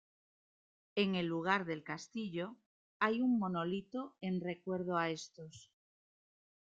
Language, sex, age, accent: Spanish, female, 30-39, España: Norte peninsular (Asturias, Castilla y León, Cantabria, País Vasco, Navarra, Aragón, La Rioja, Guadalajara, Cuenca)